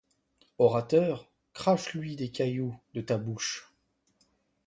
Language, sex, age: French, male, 30-39